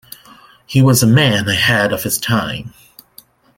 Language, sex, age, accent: English, male, 30-39, Canadian English